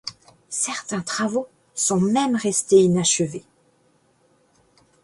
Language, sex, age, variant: French, female, 50-59, Français de métropole